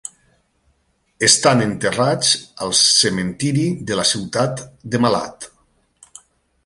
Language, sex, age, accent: Catalan, male, 40-49, valencià